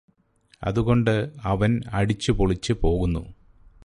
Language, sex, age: Malayalam, male, 40-49